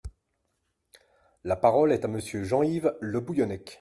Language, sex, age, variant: French, male, 50-59, Français de métropole